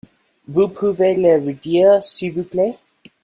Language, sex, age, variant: French, female, 30-39, Français des départements et régions d'outre-mer